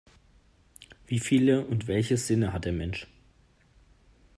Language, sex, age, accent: German, male, 19-29, Deutschland Deutsch